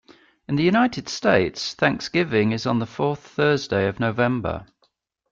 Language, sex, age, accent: English, male, 50-59, England English